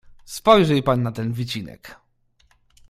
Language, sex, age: Polish, male, 30-39